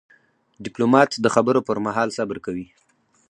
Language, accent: Pashto, معیاري پښتو